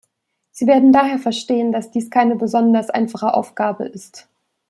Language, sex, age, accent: German, female, 19-29, Deutschland Deutsch